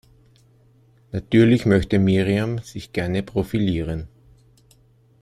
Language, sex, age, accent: German, male, 40-49, Österreichisches Deutsch